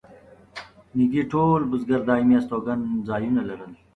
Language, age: Pashto, 19-29